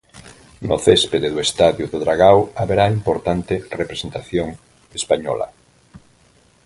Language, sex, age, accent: Galician, male, 50-59, Normativo (estándar)